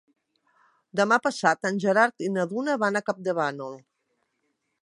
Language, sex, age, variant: Catalan, female, 60-69, Central